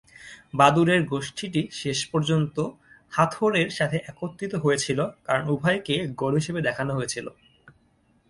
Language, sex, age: Bengali, male, 19-29